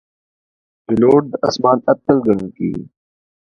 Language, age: Pashto, 19-29